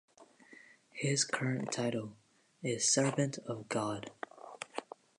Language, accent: English, United States English